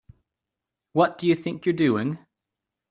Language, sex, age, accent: English, male, 30-39, United States English